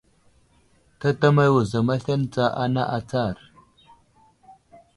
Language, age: Wuzlam, 19-29